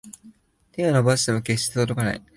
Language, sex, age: Japanese, male, 19-29